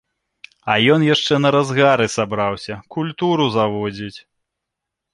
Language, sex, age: Belarusian, male, 30-39